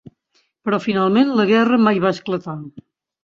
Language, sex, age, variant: Catalan, female, 70-79, Central